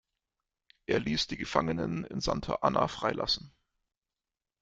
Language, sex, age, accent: German, male, 30-39, Deutschland Deutsch